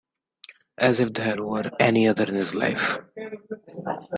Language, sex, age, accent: English, male, 19-29, India and South Asia (India, Pakistan, Sri Lanka)